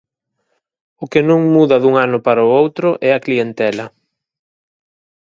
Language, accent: Galician, Atlántico (seseo e gheada)